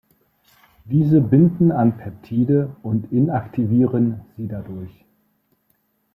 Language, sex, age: German, male, 50-59